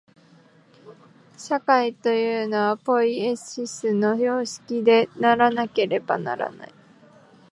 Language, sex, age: Japanese, female, 19-29